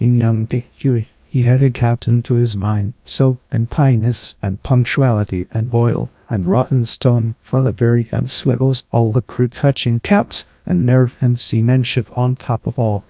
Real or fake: fake